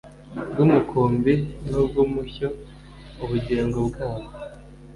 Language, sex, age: Kinyarwanda, male, 19-29